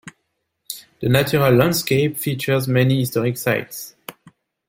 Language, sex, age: English, male, 30-39